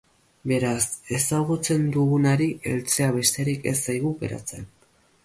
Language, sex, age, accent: Basque, male, under 19, Erdialdekoa edo Nafarra (Gipuzkoa, Nafarroa)